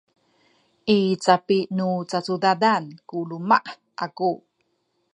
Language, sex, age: Sakizaya, female, 50-59